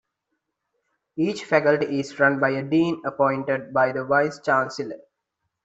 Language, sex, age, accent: English, male, 19-29, India and South Asia (India, Pakistan, Sri Lanka)